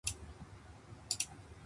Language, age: Japanese, 30-39